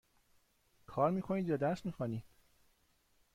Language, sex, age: Persian, male, 40-49